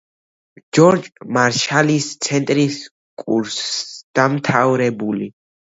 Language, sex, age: Georgian, male, under 19